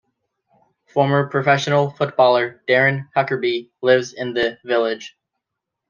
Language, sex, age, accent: English, male, 19-29, United States English